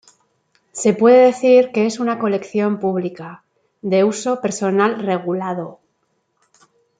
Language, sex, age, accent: Spanish, female, 40-49, España: Norte peninsular (Asturias, Castilla y León, Cantabria, País Vasco, Navarra, Aragón, La Rioja, Guadalajara, Cuenca)